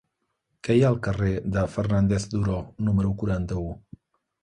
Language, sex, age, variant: Catalan, male, 40-49, Central